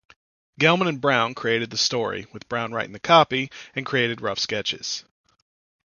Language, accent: English, United States English